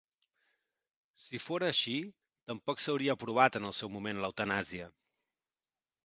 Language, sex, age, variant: Catalan, male, 40-49, Central